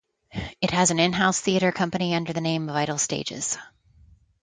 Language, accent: English, United States English